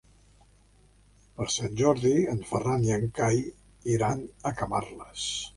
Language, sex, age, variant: Catalan, male, 70-79, Central